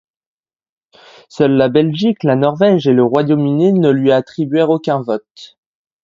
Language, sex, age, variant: French, male, under 19, Français de métropole